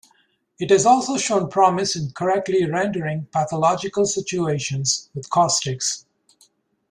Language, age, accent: English, 50-59, United States English